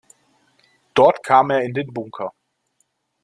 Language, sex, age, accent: German, male, 30-39, Deutschland Deutsch